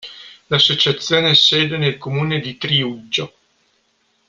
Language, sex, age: Italian, male, 30-39